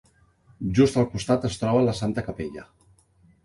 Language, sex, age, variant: Catalan, male, 50-59, Central